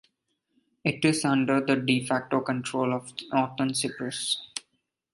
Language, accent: English, India and South Asia (India, Pakistan, Sri Lanka)